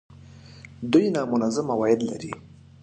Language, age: Pashto, 30-39